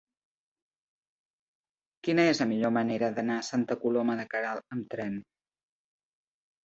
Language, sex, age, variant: Catalan, female, 50-59, Septentrional